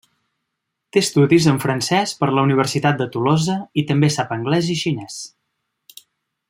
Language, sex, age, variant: Catalan, male, 30-39, Central